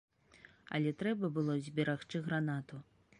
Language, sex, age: Belarusian, female, 30-39